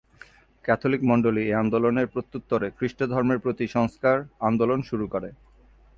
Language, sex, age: Bengali, male, 30-39